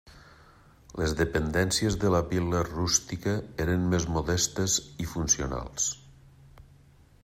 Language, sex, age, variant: Catalan, male, 50-59, Nord-Occidental